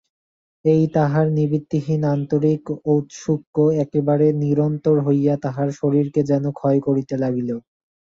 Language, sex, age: Bengali, male, 19-29